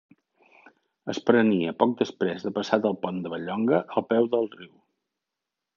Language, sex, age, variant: Catalan, male, 50-59, Central